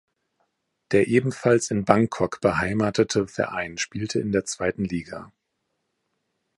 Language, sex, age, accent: German, male, 30-39, Deutschland Deutsch